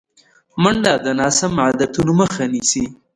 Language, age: Pashto, 30-39